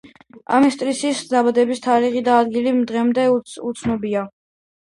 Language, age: Georgian, under 19